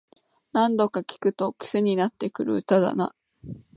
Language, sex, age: Japanese, female, 19-29